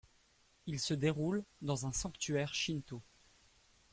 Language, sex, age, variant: French, male, 30-39, Français de métropole